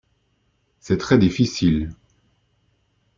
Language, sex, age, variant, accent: French, male, 50-59, Français d'Europe, Français de Belgique